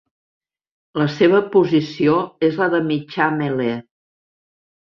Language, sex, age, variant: Catalan, female, 60-69, Central